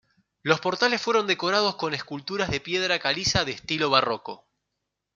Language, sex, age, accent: Spanish, male, 19-29, Rioplatense: Argentina, Uruguay, este de Bolivia, Paraguay